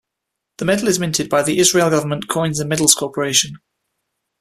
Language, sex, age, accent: English, male, 30-39, England English